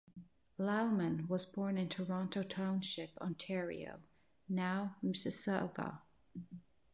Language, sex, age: English, female, 30-39